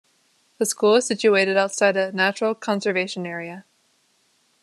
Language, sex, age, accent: English, female, under 19, United States English